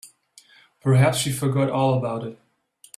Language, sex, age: English, male, 19-29